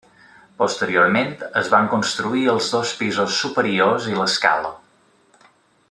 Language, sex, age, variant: Catalan, male, 30-39, Balear